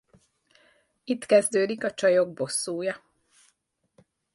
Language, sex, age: Hungarian, female, 40-49